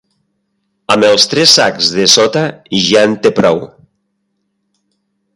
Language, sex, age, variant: Catalan, male, 50-59, Nord-Occidental